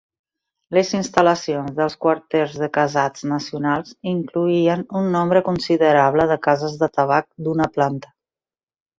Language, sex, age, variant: Catalan, female, 40-49, Central